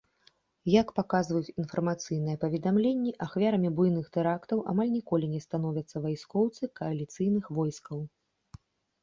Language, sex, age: Belarusian, female, 30-39